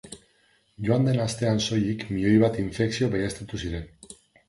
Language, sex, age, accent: Basque, male, 30-39, Mendebalekoa (Araba, Bizkaia, Gipuzkoako mendebaleko herri batzuk)